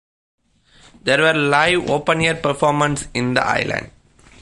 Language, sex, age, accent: English, male, 30-39, India and South Asia (India, Pakistan, Sri Lanka)